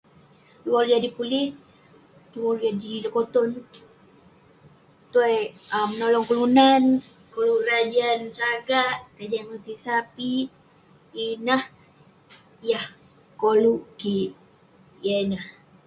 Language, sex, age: Western Penan, female, under 19